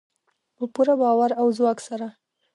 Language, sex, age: Pashto, female, 19-29